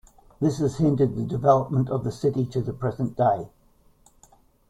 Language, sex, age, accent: English, male, 70-79, Australian English